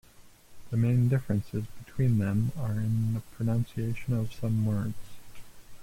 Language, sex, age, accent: English, male, 30-39, United States English